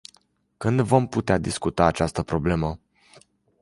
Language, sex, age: Romanian, male, 19-29